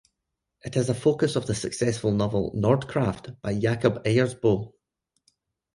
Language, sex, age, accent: English, male, 40-49, Scottish English